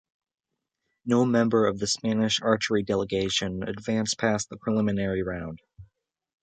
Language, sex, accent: English, male, United States English